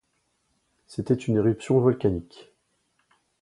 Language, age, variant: French, 40-49, Français de métropole